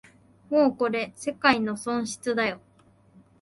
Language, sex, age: Japanese, female, 19-29